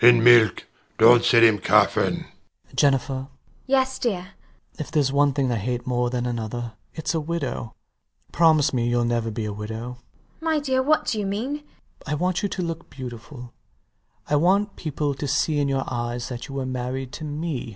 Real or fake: real